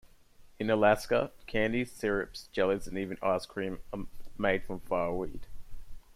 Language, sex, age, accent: English, male, 19-29, Australian English